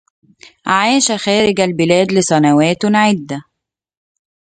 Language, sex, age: Arabic, female, 19-29